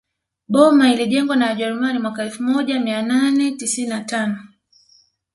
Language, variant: Swahili, Kiswahili cha Bara ya Tanzania